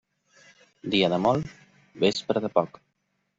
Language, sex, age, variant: Catalan, male, 30-39, Central